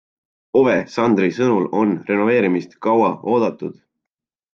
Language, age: Estonian, 19-29